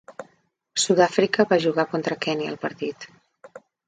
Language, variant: Catalan, Central